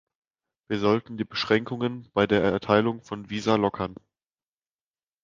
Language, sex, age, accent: German, male, 19-29, Deutschland Deutsch